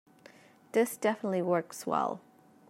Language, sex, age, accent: English, female, 19-29, Australian English